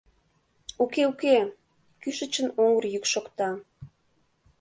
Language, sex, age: Mari, female, 30-39